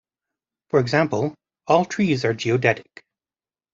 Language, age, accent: English, 30-39, Canadian English